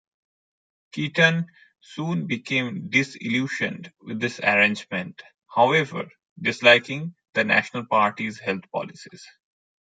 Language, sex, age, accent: English, male, 40-49, India and South Asia (India, Pakistan, Sri Lanka)